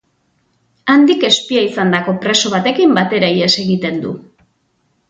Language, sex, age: Basque, female, 40-49